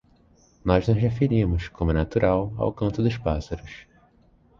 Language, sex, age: Portuguese, male, 19-29